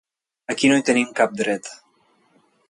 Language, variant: Catalan, Nord-Occidental